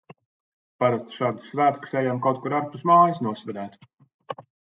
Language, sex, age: Latvian, male, 30-39